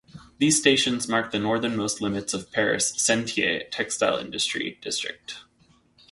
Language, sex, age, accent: English, male, 30-39, United States English